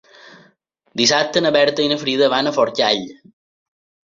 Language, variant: Catalan, Balear